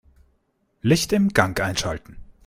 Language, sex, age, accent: German, male, 19-29, Österreichisches Deutsch